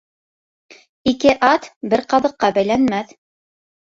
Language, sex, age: Bashkir, female, 19-29